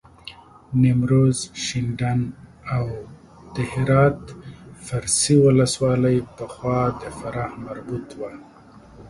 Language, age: Pashto, 40-49